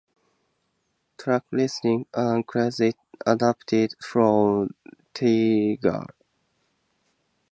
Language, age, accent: English, 19-29, United States English